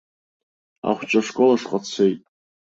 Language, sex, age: Abkhazian, male, 19-29